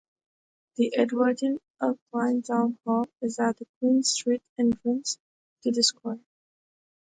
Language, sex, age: English, female, 19-29